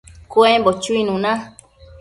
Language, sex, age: Matsés, female, 30-39